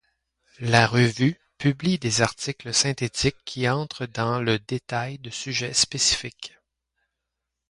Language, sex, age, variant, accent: French, male, 50-59, Français d'Amérique du Nord, Français du Canada